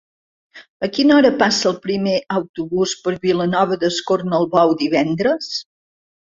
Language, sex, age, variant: Catalan, female, 50-59, Central